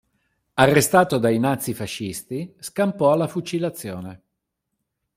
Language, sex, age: Italian, male, 50-59